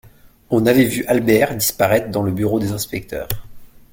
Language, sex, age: French, male, 19-29